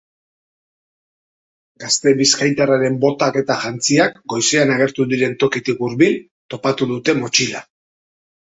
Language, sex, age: Basque, male, 40-49